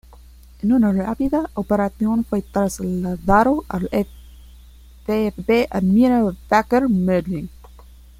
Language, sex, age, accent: Spanish, female, 19-29, España: Centro-Sur peninsular (Madrid, Toledo, Castilla-La Mancha)